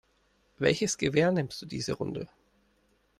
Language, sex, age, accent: German, male, 30-39, Deutschland Deutsch